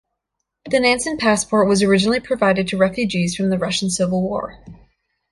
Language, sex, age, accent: English, female, 19-29, United States English